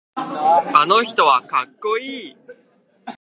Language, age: Japanese, 19-29